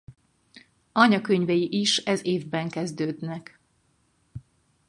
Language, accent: Hungarian, budapesti